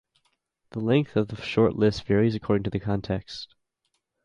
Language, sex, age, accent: English, male, under 19, United States English